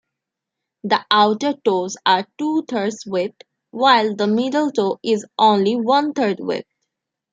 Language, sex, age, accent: English, female, 19-29, India and South Asia (India, Pakistan, Sri Lanka)